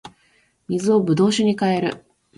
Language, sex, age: Japanese, female, 40-49